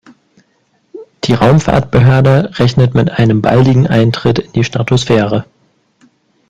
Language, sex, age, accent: German, male, 19-29, Deutschland Deutsch